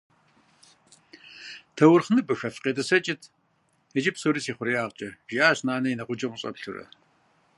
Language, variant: Kabardian, Адыгэбзэ (Къэбэрдей, Кирил, псоми зэдай)